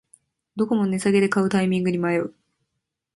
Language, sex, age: Japanese, female, 19-29